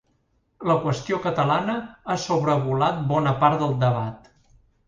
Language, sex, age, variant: Catalan, male, 40-49, Central